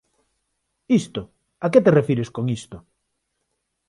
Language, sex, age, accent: Galician, male, 50-59, Neofalante